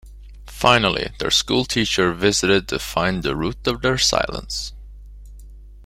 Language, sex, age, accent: English, male, 19-29, United States English